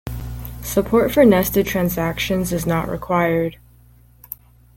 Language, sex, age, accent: English, female, under 19, Canadian English